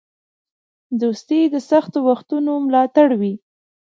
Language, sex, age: Pashto, female, 19-29